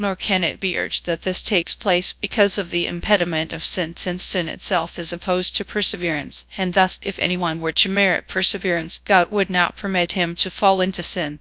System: TTS, GradTTS